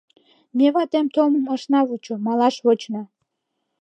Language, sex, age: Mari, female, 19-29